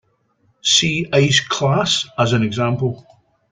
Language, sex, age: English, male, 50-59